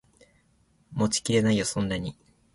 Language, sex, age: Japanese, male, under 19